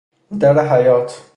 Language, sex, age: Persian, male, 19-29